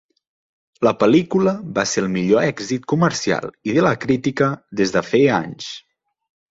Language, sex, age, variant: Catalan, male, 19-29, Central